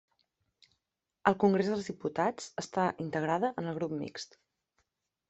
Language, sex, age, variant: Catalan, female, 30-39, Central